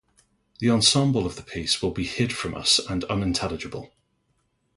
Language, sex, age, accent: English, male, 30-39, England English